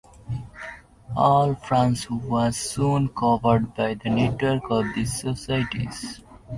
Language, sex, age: English, male, 19-29